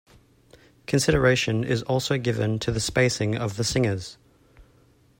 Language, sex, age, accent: English, male, 30-39, Australian English